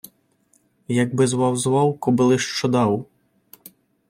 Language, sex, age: Ukrainian, male, under 19